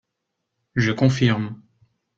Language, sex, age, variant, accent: French, male, 19-29, Français d'Europe, Français de Suisse